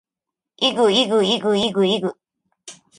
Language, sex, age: Japanese, female, 40-49